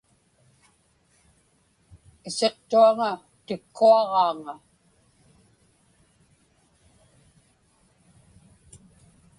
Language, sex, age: Inupiaq, female, 80-89